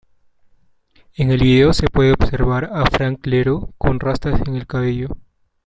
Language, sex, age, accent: Spanish, male, 19-29, Andino-Pacífico: Colombia, Perú, Ecuador, oeste de Bolivia y Venezuela andina